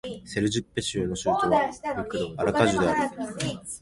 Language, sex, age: Japanese, male, 19-29